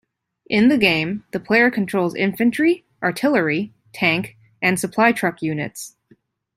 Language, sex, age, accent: English, female, 19-29, United States English